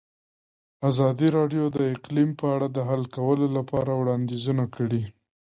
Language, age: Pashto, 19-29